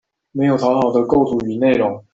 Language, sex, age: Chinese, male, 19-29